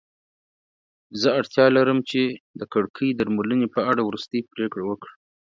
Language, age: Pashto, 30-39